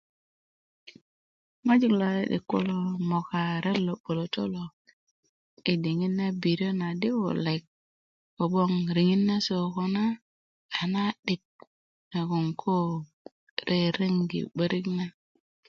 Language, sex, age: Kuku, female, 40-49